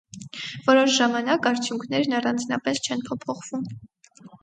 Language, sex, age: Armenian, female, under 19